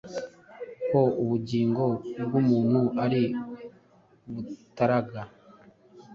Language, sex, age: Kinyarwanda, male, 40-49